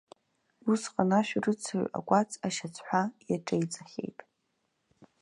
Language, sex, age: Abkhazian, female, under 19